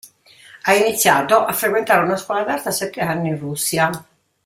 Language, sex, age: Italian, female, 60-69